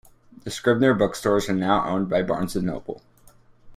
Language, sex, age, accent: English, male, under 19, United States English